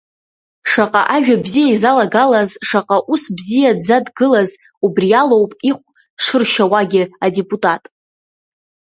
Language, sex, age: Abkhazian, female, under 19